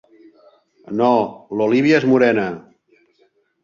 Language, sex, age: Catalan, male, 60-69